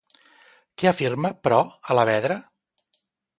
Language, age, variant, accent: Catalan, 50-59, Central, central